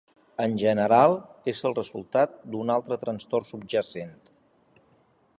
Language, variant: Catalan, Central